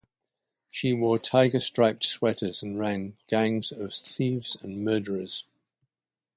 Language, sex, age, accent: English, male, 70-79, England English